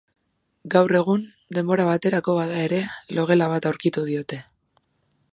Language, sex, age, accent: Basque, female, 19-29, Erdialdekoa edo Nafarra (Gipuzkoa, Nafarroa)